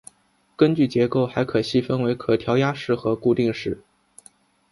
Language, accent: Chinese, 出生地：浙江省